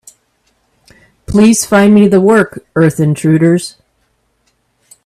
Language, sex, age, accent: English, female, 50-59, United States English